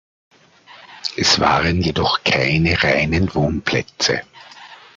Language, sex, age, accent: German, male, 40-49, Österreichisches Deutsch